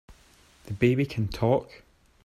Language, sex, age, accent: English, male, 19-29, Scottish English